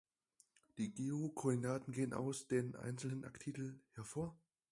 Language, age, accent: German, 19-29, Deutschland Deutsch